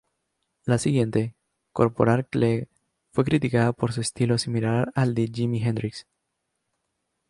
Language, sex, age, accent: Spanish, male, 19-29, América central